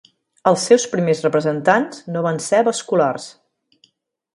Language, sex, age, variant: Catalan, female, 40-49, Nord-Occidental